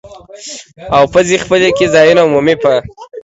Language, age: Pashto, 19-29